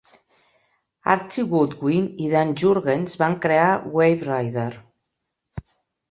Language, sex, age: Catalan, female, 60-69